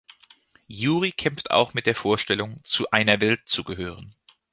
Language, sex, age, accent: German, male, 30-39, Deutschland Deutsch